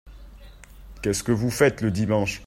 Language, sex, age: French, male, under 19